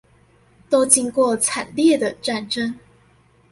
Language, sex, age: Chinese, female, under 19